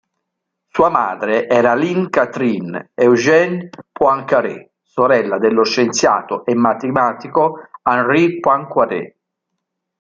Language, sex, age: Italian, male, 40-49